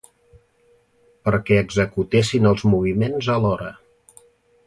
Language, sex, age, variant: Catalan, male, 50-59, Central